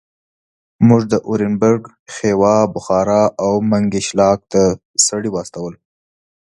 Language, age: Pashto, 19-29